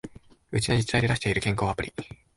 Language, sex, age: Japanese, male, under 19